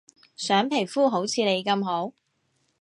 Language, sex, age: Cantonese, female, 19-29